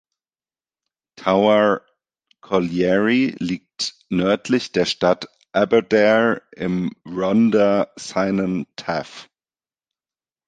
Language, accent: German, Deutschland Deutsch